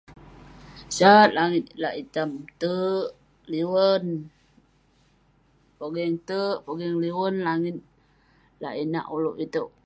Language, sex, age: Western Penan, female, 19-29